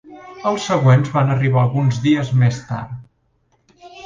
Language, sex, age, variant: Catalan, male, 40-49, Central